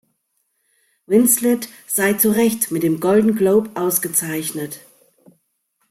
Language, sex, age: German, female, 50-59